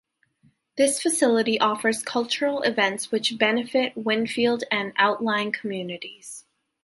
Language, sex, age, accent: English, female, 19-29, Canadian English